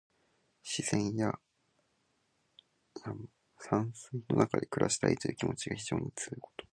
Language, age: Japanese, 19-29